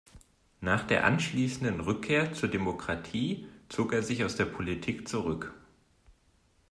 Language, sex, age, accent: German, male, 19-29, Deutschland Deutsch